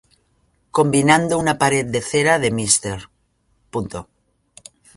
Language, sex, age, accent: Spanish, female, 50-59, España: Norte peninsular (Asturias, Castilla y León, Cantabria, País Vasco, Navarra, Aragón, La Rioja, Guadalajara, Cuenca)